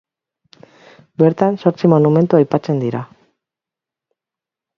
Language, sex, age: Basque, female, 40-49